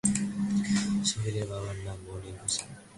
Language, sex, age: Bengali, male, under 19